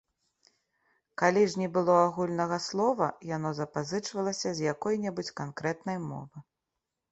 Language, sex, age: Belarusian, female, 30-39